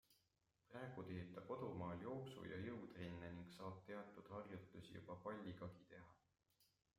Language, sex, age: Estonian, male, 30-39